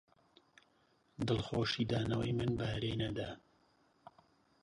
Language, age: Central Kurdish, 30-39